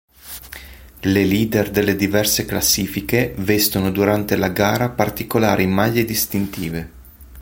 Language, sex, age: Italian, male, 30-39